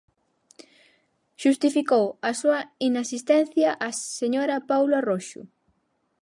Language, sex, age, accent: Galician, female, under 19, Central (gheada)